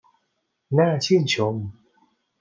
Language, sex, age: Thai, male, 40-49